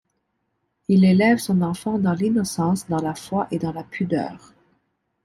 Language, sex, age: French, female, 30-39